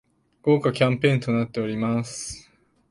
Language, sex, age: Japanese, male, 19-29